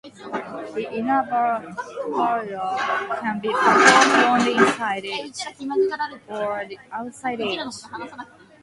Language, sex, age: English, female, 19-29